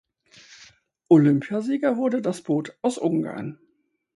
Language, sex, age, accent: German, female, 50-59, Deutschland Deutsch